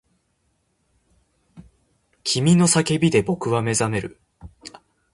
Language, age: Japanese, 19-29